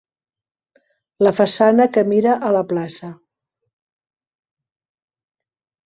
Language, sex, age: Catalan, female, 50-59